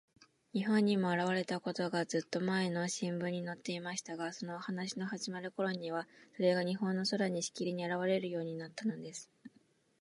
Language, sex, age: Japanese, female, 19-29